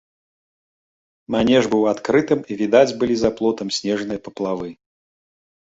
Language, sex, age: Belarusian, male, 40-49